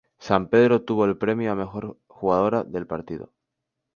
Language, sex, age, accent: Spanish, male, 19-29, España: Islas Canarias